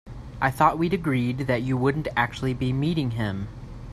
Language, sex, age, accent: English, male, 30-39, United States English